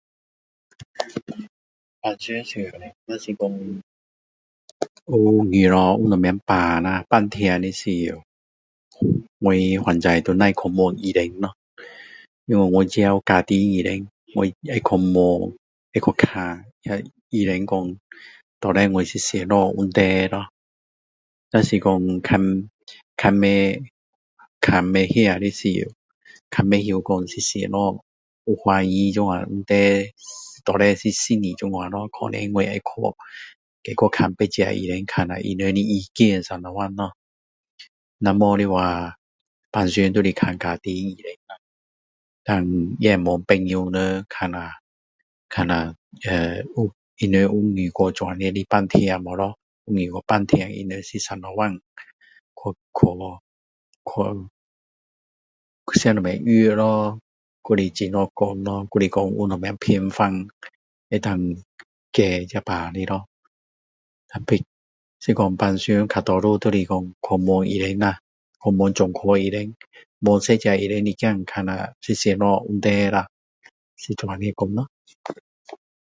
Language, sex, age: Min Dong Chinese, male, 50-59